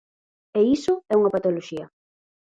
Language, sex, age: Galician, female, 19-29